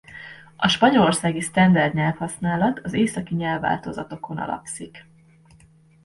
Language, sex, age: Hungarian, female, 40-49